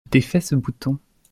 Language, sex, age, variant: French, male, 19-29, Français de métropole